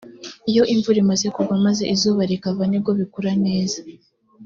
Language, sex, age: Kinyarwanda, female, under 19